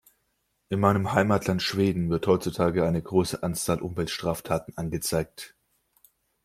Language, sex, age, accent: German, male, 19-29, Deutschland Deutsch